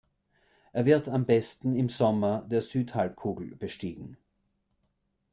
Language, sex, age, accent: German, male, 40-49, Österreichisches Deutsch